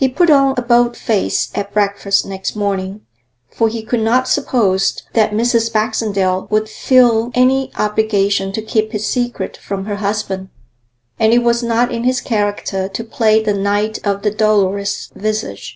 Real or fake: real